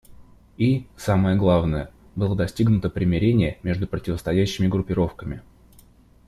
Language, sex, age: Russian, male, 19-29